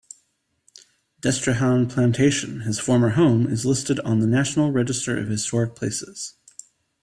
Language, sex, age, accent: English, male, 30-39, United States English